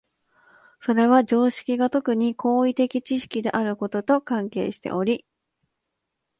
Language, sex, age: Japanese, female, 19-29